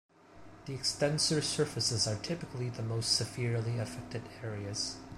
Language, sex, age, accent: English, male, 19-29, Hong Kong English